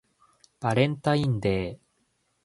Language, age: Japanese, 19-29